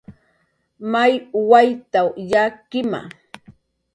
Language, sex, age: Jaqaru, female, 40-49